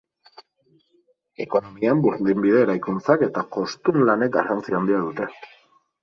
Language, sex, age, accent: Basque, male, 30-39, Mendebalekoa (Araba, Bizkaia, Gipuzkoako mendebaleko herri batzuk)